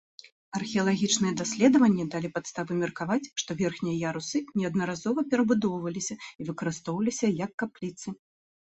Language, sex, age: Belarusian, female, 30-39